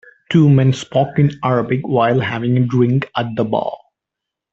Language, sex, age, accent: English, male, 19-29, India and South Asia (India, Pakistan, Sri Lanka)